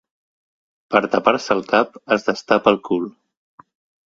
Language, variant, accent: Catalan, Central, central